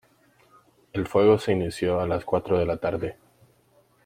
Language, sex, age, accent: Spanish, male, 19-29, América central